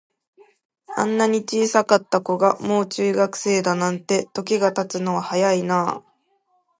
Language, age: Japanese, 19-29